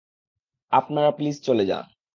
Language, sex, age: Bengali, male, 19-29